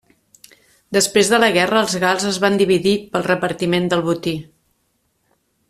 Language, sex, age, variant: Catalan, female, 40-49, Central